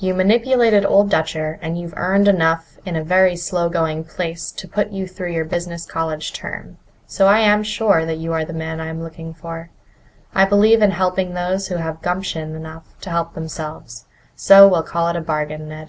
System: none